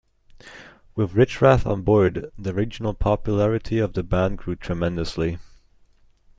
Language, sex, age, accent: English, male, 19-29, England English